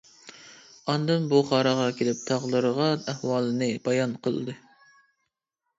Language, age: Uyghur, 19-29